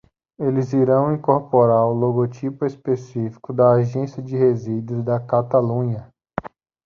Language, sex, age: Portuguese, male, 19-29